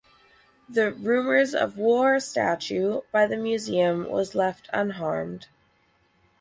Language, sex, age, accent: English, female, 30-39, Canadian English